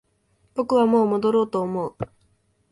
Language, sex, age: Japanese, female, 19-29